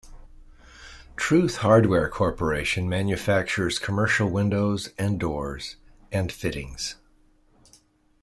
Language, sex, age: English, male, 60-69